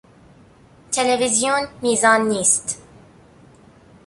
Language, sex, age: Persian, female, under 19